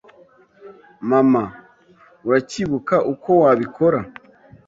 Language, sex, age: Kinyarwanda, male, 19-29